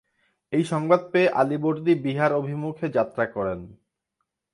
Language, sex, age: Bengali, male, 19-29